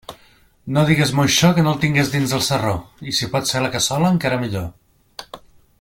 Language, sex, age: Catalan, male, 40-49